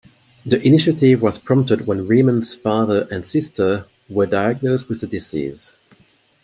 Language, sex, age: English, male, 19-29